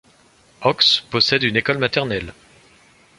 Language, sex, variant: French, male, Français de métropole